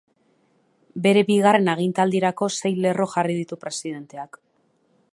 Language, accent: Basque, Mendebalekoa (Araba, Bizkaia, Gipuzkoako mendebaleko herri batzuk)